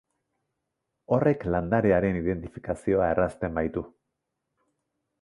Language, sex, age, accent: Basque, male, 40-49, Erdialdekoa edo Nafarra (Gipuzkoa, Nafarroa)